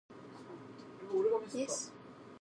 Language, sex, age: English, female, under 19